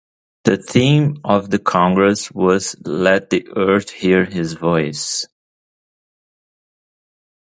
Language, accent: English, United States English